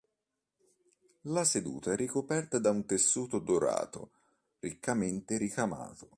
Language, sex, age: Italian, male, 30-39